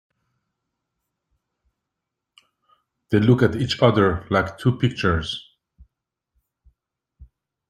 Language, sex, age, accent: English, male, 50-59, United States English